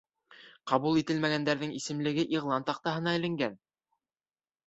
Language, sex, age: Bashkir, male, under 19